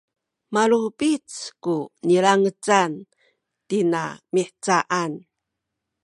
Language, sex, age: Sakizaya, female, 60-69